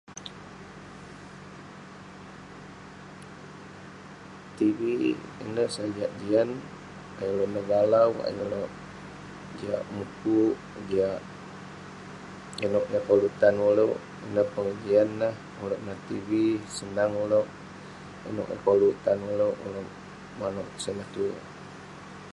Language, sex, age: Western Penan, male, 19-29